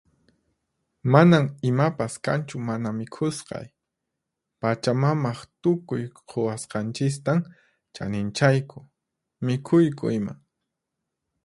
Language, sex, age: Puno Quechua, male, 30-39